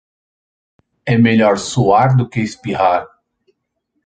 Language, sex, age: Portuguese, male, 30-39